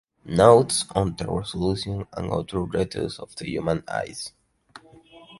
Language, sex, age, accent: Spanish, male, 19-29, España: Islas Canarias